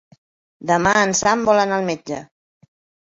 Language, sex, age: Catalan, female, 50-59